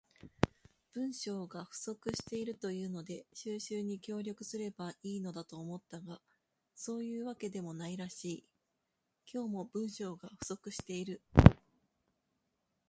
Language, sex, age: Japanese, female, 30-39